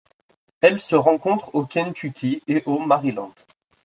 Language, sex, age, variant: French, male, 19-29, Français de métropole